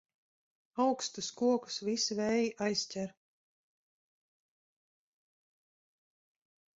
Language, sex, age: Latvian, female, 40-49